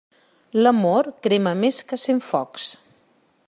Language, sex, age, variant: Catalan, female, 40-49, Central